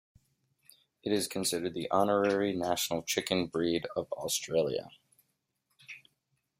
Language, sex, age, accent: English, male, 19-29, United States English